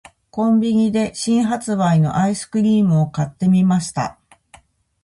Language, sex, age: Japanese, female, 40-49